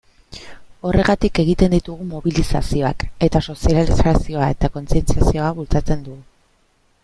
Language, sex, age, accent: Basque, female, 30-39, Mendebalekoa (Araba, Bizkaia, Gipuzkoako mendebaleko herri batzuk)